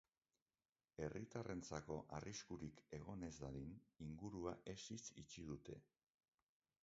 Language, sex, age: Basque, male, 50-59